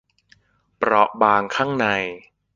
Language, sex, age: Thai, male, 19-29